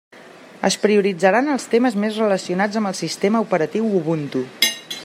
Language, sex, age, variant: Catalan, female, 30-39, Central